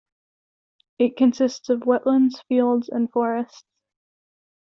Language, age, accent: English, 19-29, United States English